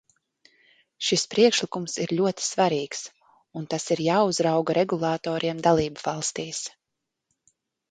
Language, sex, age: Latvian, female, 30-39